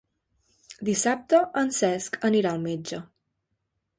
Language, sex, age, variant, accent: Catalan, female, 19-29, Central, septentrional